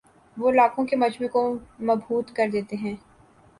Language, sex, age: Urdu, female, 19-29